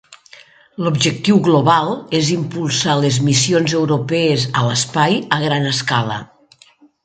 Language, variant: Catalan, Nord-Occidental